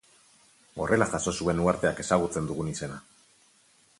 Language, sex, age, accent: Basque, male, 40-49, Mendebalekoa (Araba, Bizkaia, Gipuzkoako mendebaleko herri batzuk)